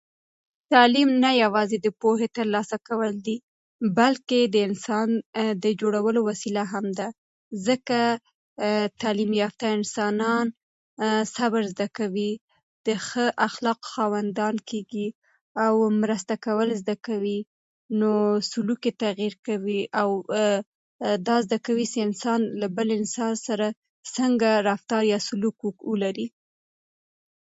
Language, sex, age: Pashto, female, 19-29